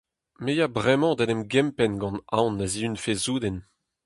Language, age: Breton, 30-39